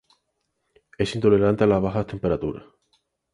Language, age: Spanish, 19-29